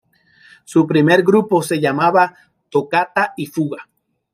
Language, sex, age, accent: Spanish, male, 40-49, Caribe: Cuba, Venezuela, Puerto Rico, República Dominicana, Panamá, Colombia caribeña, México caribeño, Costa del golfo de México